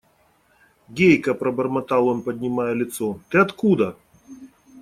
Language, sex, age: Russian, male, 40-49